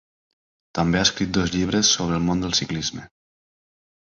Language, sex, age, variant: Catalan, male, 19-29, Nord-Occidental